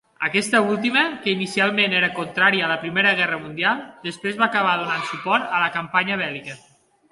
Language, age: Catalan, 19-29